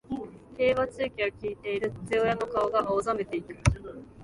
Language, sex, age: Japanese, female, 19-29